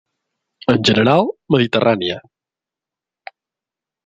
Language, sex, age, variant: Catalan, male, 40-49, Central